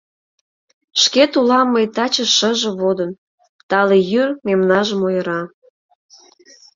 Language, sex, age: Mari, female, 30-39